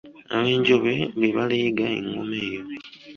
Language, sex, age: Ganda, male, 19-29